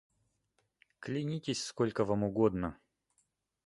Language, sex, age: Russian, male, 30-39